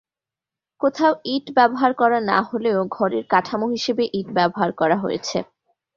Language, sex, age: Bengali, female, 19-29